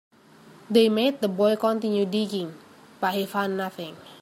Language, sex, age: English, female, 19-29